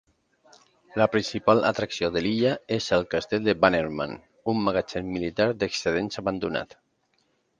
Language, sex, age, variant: Catalan, male, 40-49, Central